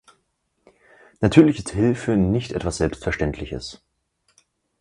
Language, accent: German, Deutschland Deutsch